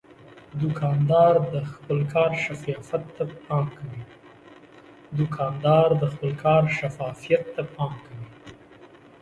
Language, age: Pashto, 40-49